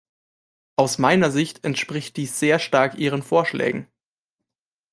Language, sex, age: German, male, 19-29